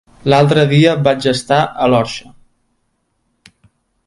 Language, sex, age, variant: Catalan, male, 19-29, Central